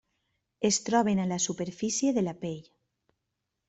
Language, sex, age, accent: Catalan, female, 40-49, valencià